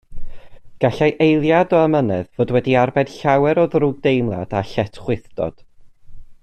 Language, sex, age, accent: Welsh, male, 30-39, Y Deyrnas Unedig Cymraeg